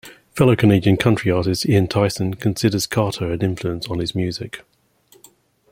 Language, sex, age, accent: English, male, 50-59, England English